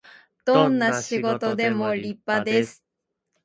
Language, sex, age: Japanese, female, 19-29